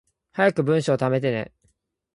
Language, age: Japanese, 19-29